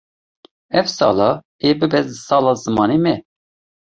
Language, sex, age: Kurdish, male, 40-49